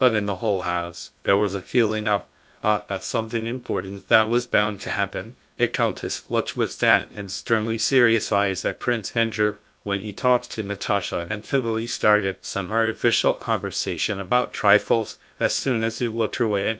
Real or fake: fake